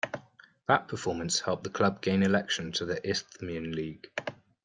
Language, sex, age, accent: English, male, 30-39, England English